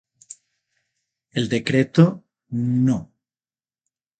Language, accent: Spanish, Andino-Pacífico: Colombia, Perú, Ecuador, oeste de Bolivia y Venezuela andina